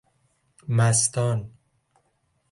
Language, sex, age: Persian, male, 19-29